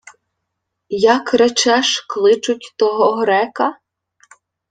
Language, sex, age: Ukrainian, female, 30-39